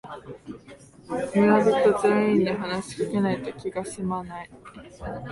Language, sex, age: Japanese, female, 19-29